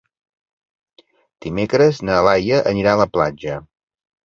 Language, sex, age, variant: Catalan, male, 50-59, Central